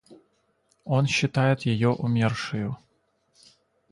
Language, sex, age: Russian, male, 30-39